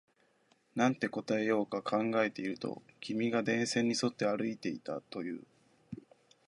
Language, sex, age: Japanese, male, 19-29